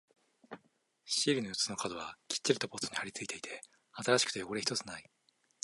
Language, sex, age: Japanese, male, 19-29